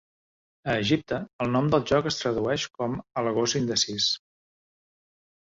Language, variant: Catalan, Central